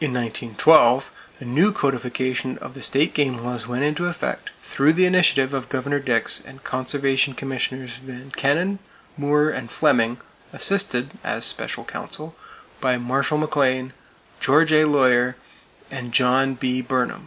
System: none